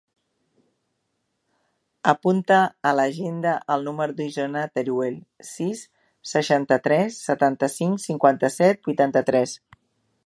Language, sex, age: Catalan, female, 50-59